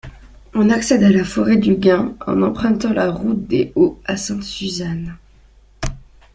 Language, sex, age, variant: French, female, 19-29, Français de métropole